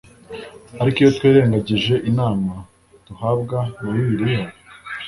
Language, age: Kinyarwanda, 19-29